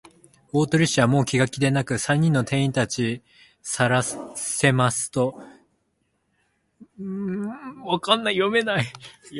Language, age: Japanese, 19-29